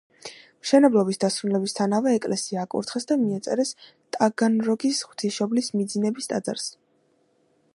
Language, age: Georgian, under 19